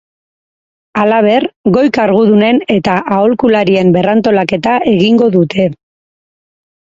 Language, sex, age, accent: Basque, female, 30-39, Mendebalekoa (Araba, Bizkaia, Gipuzkoako mendebaleko herri batzuk)